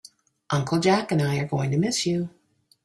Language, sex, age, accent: English, female, 40-49, United States English